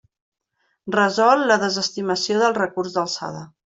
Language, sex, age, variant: Catalan, female, 50-59, Central